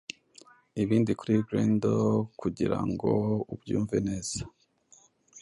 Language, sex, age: Kinyarwanda, male, 19-29